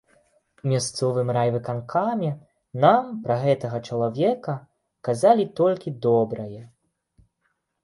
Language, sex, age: Belarusian, male, 19-29